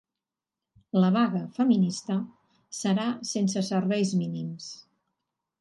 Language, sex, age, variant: Catalan, female, 50-59, Central